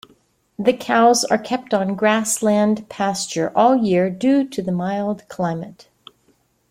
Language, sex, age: English, female, 50-59